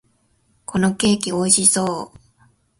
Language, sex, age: Japanese, female, 19-29